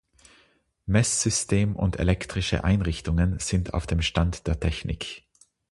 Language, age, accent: German, 40-49, Österreichisches Deutsch